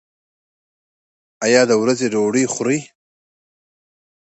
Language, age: Pashto, 40-49